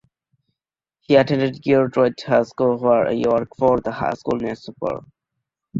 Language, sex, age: English, male, under 19